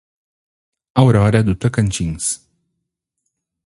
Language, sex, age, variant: Portuguese, male, 30-39, Portuguese (Brasil)